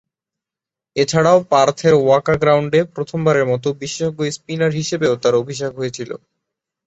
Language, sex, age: Bengali, male, 19-29